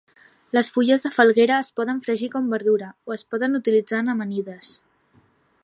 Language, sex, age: Catalan, female, 19-29